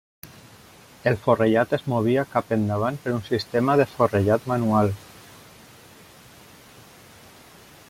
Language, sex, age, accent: Catalan, male, 30-39, valencià